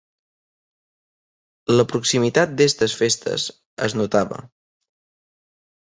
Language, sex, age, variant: Catalan, male, under 19, Septentrional